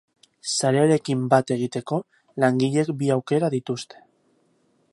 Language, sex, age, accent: Basque, male, 19-29, Mendebalekoa (Araba, Bizkaia, Gipuzkoako mendebaleko herri batzuk)